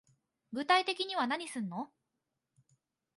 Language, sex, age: Japanese, female, 19-29